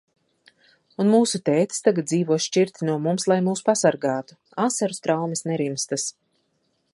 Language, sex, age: Latvian, female, 30-39